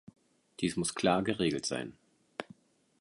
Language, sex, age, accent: German, male, 40-49, Deutschland Deutsch